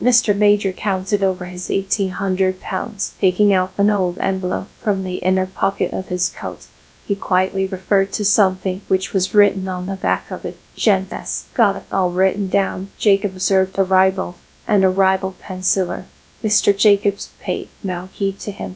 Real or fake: fake